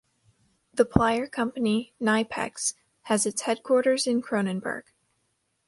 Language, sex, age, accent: English, female, under 19, United States English